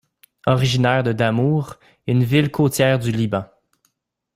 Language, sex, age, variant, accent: French, male, 19-29, Français d'Amérique du Nord, Français du Canada